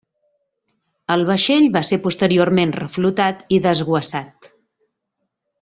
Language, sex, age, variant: Catalan, female, 40-49, Central